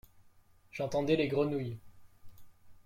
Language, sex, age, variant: French, male, 19-29, Français de métropole